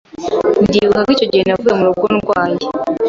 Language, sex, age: Kinyarwanda, female, 19-29